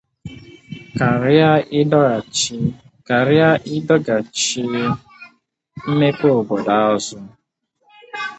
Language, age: Igbo, 19-29